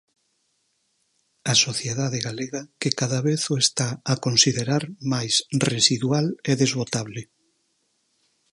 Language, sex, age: Galician, male, 50-59